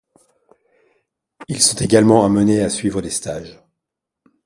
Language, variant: French, Français de métropole